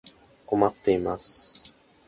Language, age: Japanese, under 19